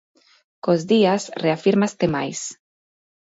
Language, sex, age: Galician, female, 30-39